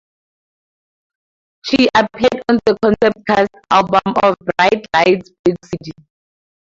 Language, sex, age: English, female, 19-29